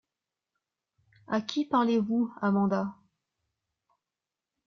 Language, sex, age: French, female, 30-39